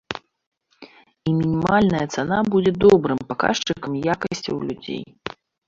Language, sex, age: Belarusian, female, 40-49